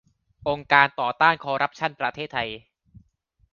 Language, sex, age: Thai, male, 19-29